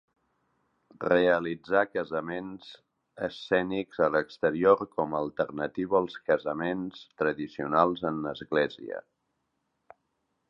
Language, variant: Catalan, Central